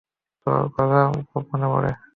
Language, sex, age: Bengali, male, 19-29